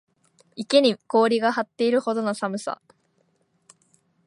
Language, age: Japanese, 19-29